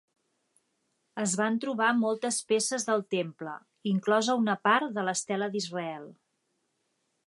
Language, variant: Catalan, Septentrional